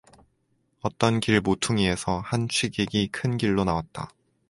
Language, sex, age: Korean, male, 19-29